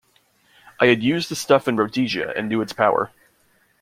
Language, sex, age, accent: English, male, 19-29, United States English